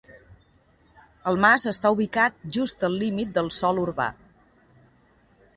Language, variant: Catalan, Central